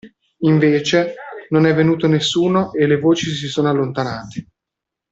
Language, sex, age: Italian, male, 30-39